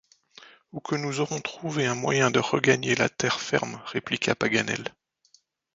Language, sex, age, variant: French, male, 50-59, Français de métropole